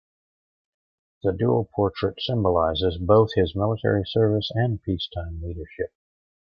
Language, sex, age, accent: English, male, 70-79, United States English